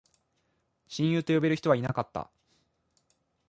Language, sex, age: Japanese, male, 19-29